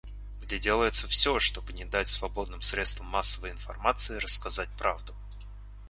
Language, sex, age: Russian, male, 19-29